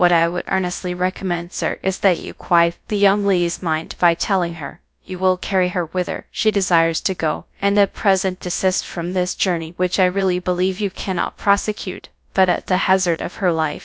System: TTS, GradTTS